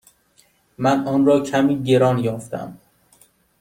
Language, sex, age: Persian, male, 19-29